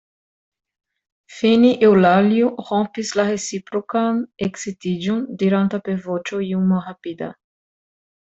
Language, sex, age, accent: Esperanto, male, 19-29, Internacia